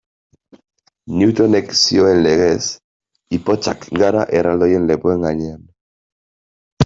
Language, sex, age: Basque, male, 19-29